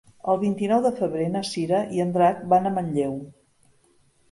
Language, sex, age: Catalan, female, 50-59